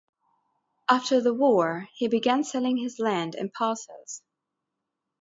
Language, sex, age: English, female, 30-39